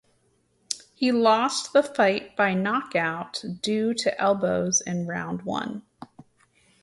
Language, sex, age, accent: English, female, 30-39, United States English